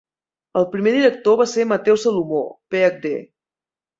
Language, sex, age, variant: Catalan, female, 30-39, Central